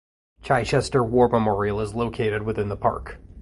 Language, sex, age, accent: English, male, 19-29, United States English